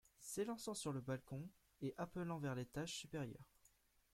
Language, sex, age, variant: French, male, under 19, Français de métropole